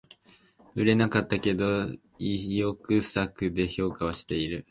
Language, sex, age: Japanese, male, under 19